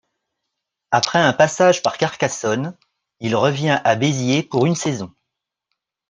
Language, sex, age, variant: French, male, 40-49, Français de métropole